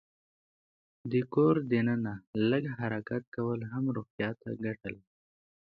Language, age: Pashto, 19-29